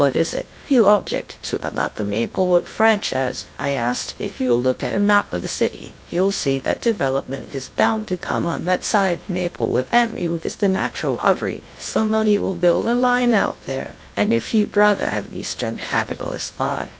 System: TTS, GlowTTS